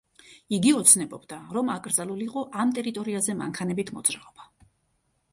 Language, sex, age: Georgian, female, 30-39